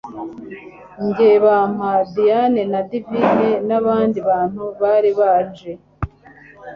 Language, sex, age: Kinyarwanda, female, 40-49